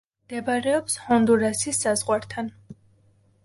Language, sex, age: Georgian, female, 19-29